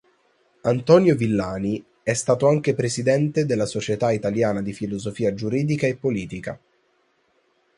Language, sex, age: Italian, male, under 19